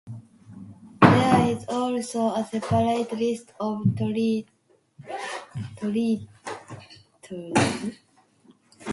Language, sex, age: English, female, under 19